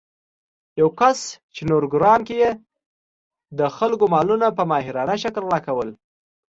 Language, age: Pashto, 19-29